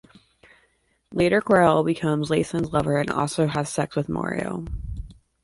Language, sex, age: English, female, 19-29